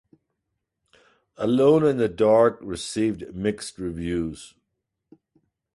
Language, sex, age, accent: English, male, 50-59, Irish English